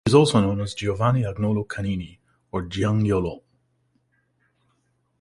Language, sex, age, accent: English, male, 40-49, Irish English